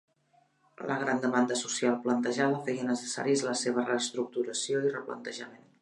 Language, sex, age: Catalan, female, 40-49